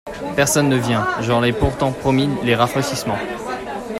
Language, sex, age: French, male, 19-29